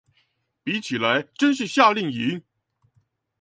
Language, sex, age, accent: Chinese, male, 19-29, 出生地：臺北市